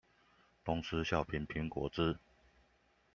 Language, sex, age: Chinese, male, 40-49